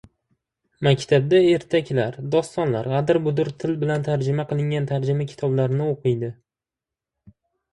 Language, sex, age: Uzbek, male, 19-29